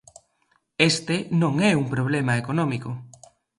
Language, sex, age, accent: Galician, male, 19-29, Normativo (estándar)